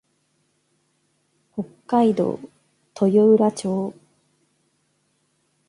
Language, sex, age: Japanese, female, 30-39